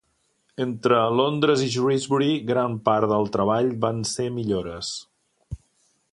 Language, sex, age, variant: Catalan, male, 50-59, Central